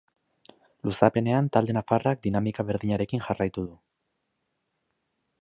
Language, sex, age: Basque, male, 30-39